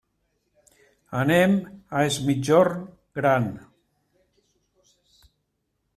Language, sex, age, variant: Catalan, male, 70-79, Central